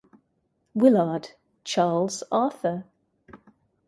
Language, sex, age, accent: English, female, 30-39, England English